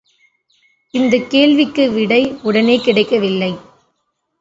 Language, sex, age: Tamil, female, 19-29